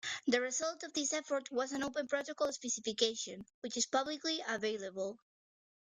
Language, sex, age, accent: English, female, under 19, United States English